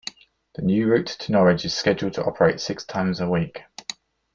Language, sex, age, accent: English, male, 30-39, England English